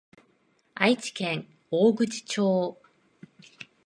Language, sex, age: Japanese, female, 30-39